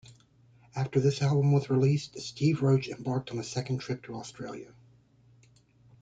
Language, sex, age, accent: English, male, 40-49, United States English